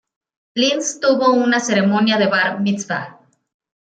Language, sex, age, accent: Spanish, female, 40-49, México